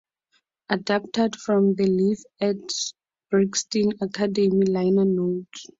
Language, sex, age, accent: English, female, 19-29, Southern African (South Africa, Zimbabwe, Namibia)